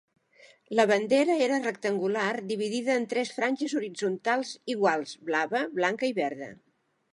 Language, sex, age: Catalan, female, 70-79